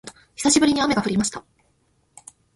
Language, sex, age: Japanese, female, 19-29